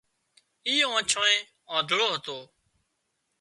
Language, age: Wadiyara Koli, 30-39